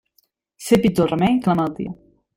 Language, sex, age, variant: Catalan, female, 19-29, Nord-Occidental